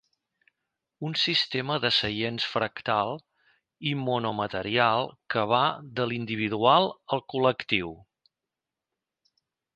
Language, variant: Catalan, Central